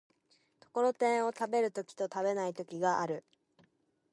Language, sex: Japanese, female